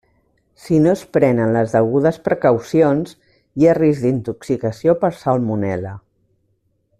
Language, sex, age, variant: Catalan, female, 50-59, Central